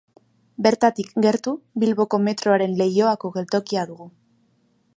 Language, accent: Basque, Erdialdekoa edo Nafarra (Gipuzkoa, Nafarroa)